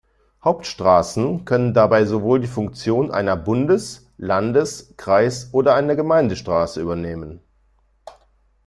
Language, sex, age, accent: German, male, 50-59, Deutschland Deutsch